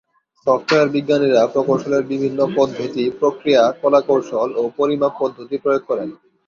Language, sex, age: Bengali, male, 19-29